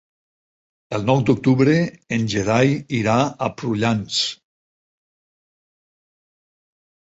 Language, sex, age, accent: Catalan, male, 60-69, valencià